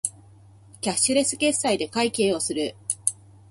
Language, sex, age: Japanese, female, 30-39